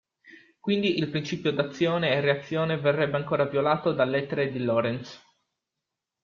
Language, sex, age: Italian, male, 19-29